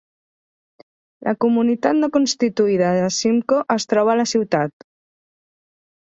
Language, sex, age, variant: Catalan, female, 30-39, Central